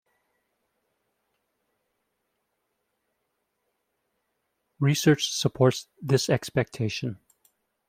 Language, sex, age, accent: English, male, 40-49, United States English